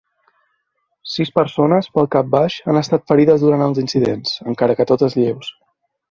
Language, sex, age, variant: Catalan, male, 19-29, Balear